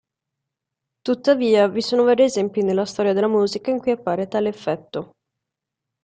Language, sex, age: Italian, female, 19-29